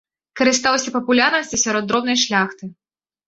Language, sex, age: Belarusian, female, 30-39